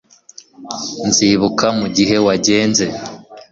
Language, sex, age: Kinyarwanda, male, 19-29